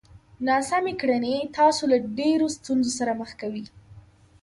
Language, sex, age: Pashto, female, under 19